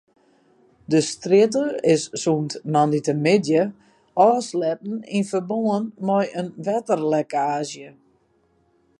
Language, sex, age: Western Frisian, female, 50-59